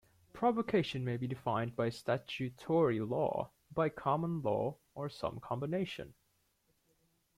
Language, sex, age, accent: English, male, 19-29, Australian English